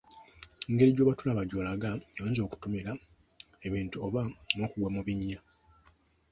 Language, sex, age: Ganda, male, 19-29